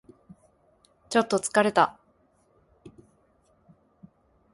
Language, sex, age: Japanese, female, 19-29